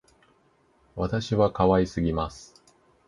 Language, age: Japanese, 19-29